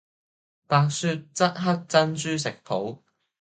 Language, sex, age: Cantonese, male, under 19